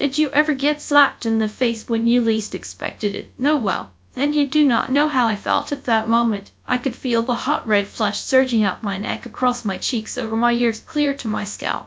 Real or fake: fake